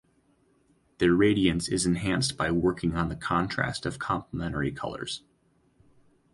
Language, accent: English, United States English